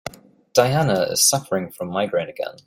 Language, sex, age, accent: English, male, 30-39, Southern African (South Africa, Zimbabwe, Namibia)